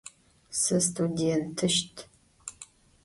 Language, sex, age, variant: Adyghe, female, 50-59, Адыгабзэ (Кирил, пстэумэ зэдыряе)